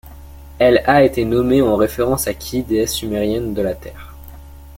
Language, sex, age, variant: French, male, under 19, Français de métropole